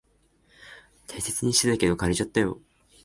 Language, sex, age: Japanese, male, 19-29